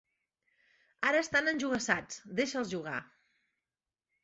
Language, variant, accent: Catalan, Central, central